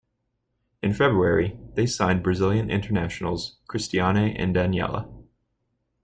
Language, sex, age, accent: English, male, 19-29, United States English